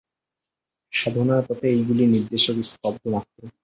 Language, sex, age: Bengali, male, 19-29